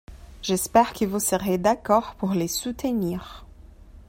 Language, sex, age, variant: French, female, 30-39, Français d'Europe